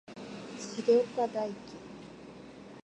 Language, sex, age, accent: Japanese, female, 19-29, 標準語